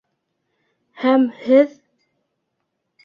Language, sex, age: Bashkir, female, 30-39